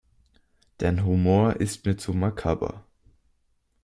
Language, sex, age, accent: German, male, under 19, Österreichisches Deutsch